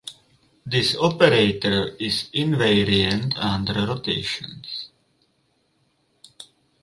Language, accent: English, United States English; England English